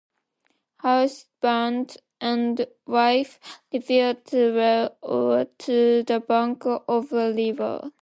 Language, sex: English, female